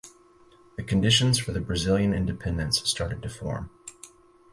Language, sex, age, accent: English, male, 30-39, United States English